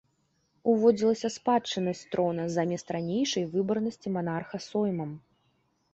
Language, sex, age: Belarusian, female, 30-39